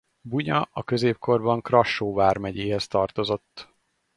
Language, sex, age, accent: Hungarian, male, 30-39, budapesti